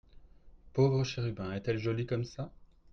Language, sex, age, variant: French, male, 30-39, Français de métropole